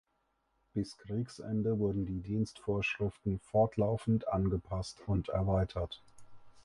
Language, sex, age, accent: German, male, 30-39, Deutschland Deutsch